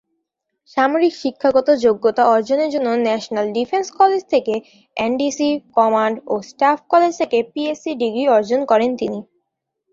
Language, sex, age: Bengali, female, 30-39